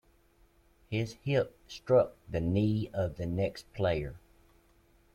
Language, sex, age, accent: English, male, 50-59, United States English